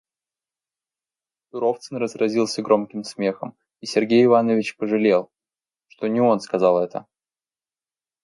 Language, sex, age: Russian, male, 19-29